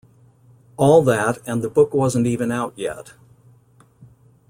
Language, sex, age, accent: English, male, 60-69, United States English